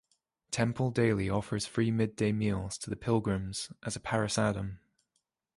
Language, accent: English, Scottish English